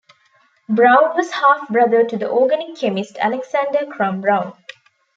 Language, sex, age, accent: English, female, 19-29, India and South Asia (India, Pakistan, Sri Lanka)